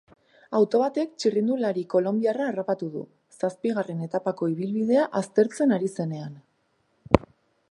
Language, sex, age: Basque, female, 19-29